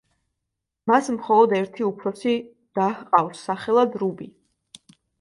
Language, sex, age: Georgian, female, 19-29